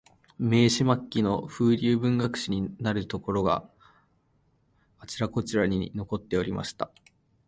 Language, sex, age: Japanese, male, 19-29